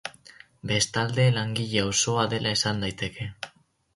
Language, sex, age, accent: Basque, male, under 19, Mendebalekoa (Araba, Bizkaia, Gipuzkoako mendebaleko herri batzuk)